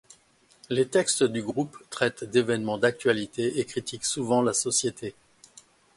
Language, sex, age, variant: French, male, 60-69, Français de métropole